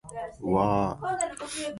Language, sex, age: Japanese, male, 19-29